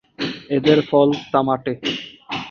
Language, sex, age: Bengali, male, 19-29